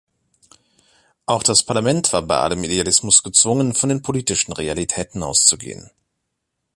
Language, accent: German, Deutschland Deutsch